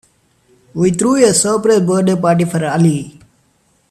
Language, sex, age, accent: English, male, 19-29, India and South Asia (India, Pakistan, Sri Lanka)